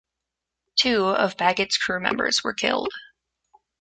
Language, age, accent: English, 19-29, United States English